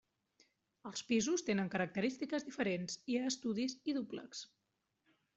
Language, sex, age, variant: Catalan, female, 40-49, Central